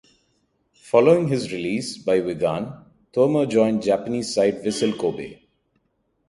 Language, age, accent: English, 30-39, India and South Asia (India, Pakistan, Sri Lanka)